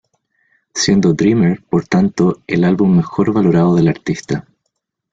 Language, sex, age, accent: Spanish, male, 19-29, Chileno: Chile, Cuyo